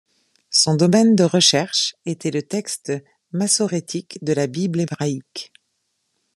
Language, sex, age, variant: French, female, 40-49, Français de métropole